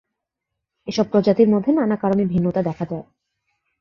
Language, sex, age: Bengali, female, 19-29